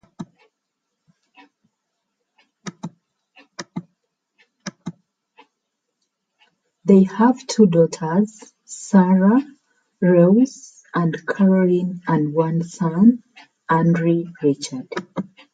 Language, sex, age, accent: English, female, 30-39, United States English